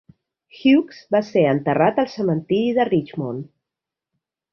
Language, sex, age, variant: Catalan, female, 40-49, Nord-Occidental